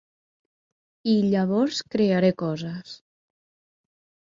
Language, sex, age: Catalan, female, 19-29